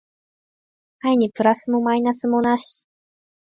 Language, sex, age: Japanese, female, under 19